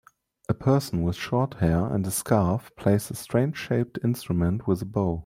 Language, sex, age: English, male, 30-39